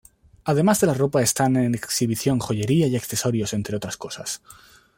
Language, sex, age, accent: Spanish, male, 19-29, España: Centro-Sur peninsular (Madrid, Toledo, Castilla-La Mancha)